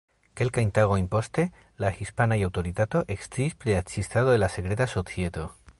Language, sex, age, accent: Esperanto, male, 40-49, Internacia